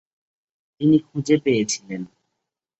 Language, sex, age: Bengali, male, 30-39